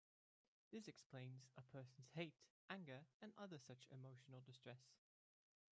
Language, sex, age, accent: English, male, 19-29, England English